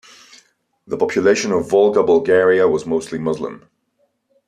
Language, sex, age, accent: English, male, 30-39, United States English